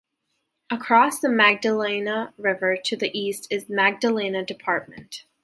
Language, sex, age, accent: English, female, 19-29, Canadian English